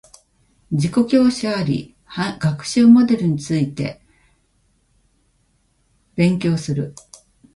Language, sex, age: Japanese, female, 50-59